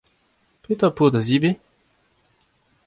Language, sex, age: Breton, male, 19-29